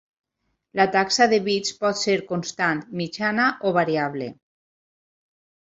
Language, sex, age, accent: Catalan, female, 40-49, valencià